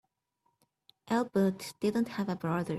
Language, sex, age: English, female, 19-29